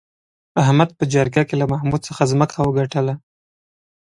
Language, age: Pashto, 19-29